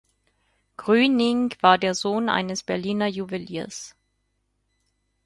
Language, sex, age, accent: German, female, 30-39, Österreichisches Deutsch